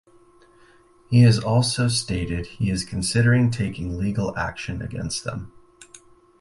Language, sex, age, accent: English, male, 30-39, United States English